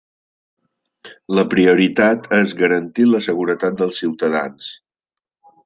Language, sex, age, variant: Catalan, male, 40-49, Balear